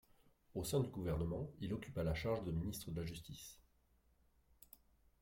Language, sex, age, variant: French, male, 40-49, Français de métropole